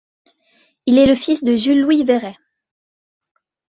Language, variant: French, Français de métropole